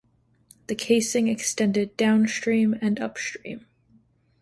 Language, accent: English, United States English